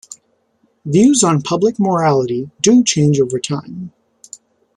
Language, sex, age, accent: English, male, 19-29, United States English